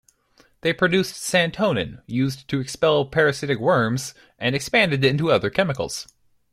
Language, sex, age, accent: English, male, 19-29, United States English